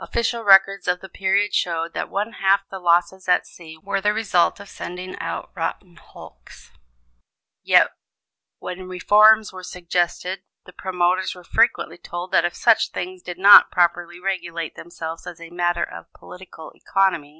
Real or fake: real